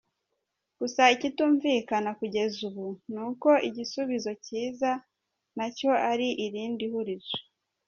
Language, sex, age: Kinyarwanda, male, 30-39